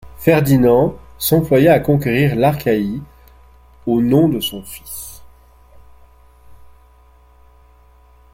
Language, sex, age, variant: French, male, 40-49, Français de métropole